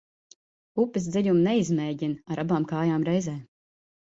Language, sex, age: Latvian, female, 30-39